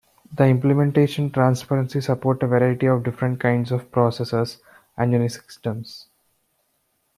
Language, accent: English, India and South Asia (India, Pakistan, Sri Lanka)